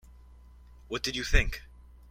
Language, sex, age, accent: English, male, under 19, United States English